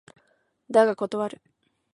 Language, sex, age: Japanese, female, 19-29